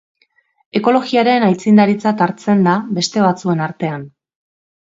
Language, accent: Basque, Mendebalekoa (Araba, Bizkaia, Gipuzkoako mendebaleko herri batzuk)